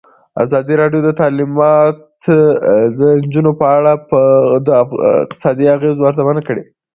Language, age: Pashto, 19-29